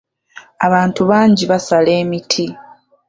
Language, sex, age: Ganda, female, 19-29